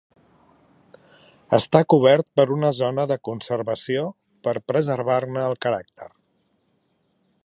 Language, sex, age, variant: Catalan, male, 50-59, Central